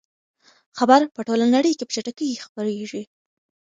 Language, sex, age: Pashto, female, 19-29